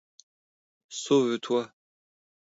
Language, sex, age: French, male, 19-29